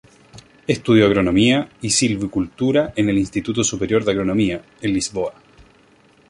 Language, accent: Spanish, Chileno: Chile, Cuyo